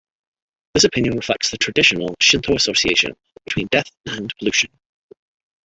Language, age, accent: English, 30-39, Canadian English